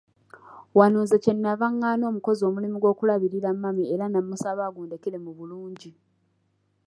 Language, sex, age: Ganda, female, 19-29